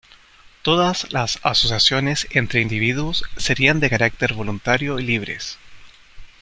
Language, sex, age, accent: Spanish, male, 40-49, Chileno: Chile, Cuyo